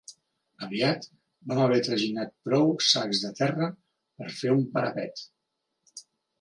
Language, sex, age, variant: Catalan, male, 40-49, Central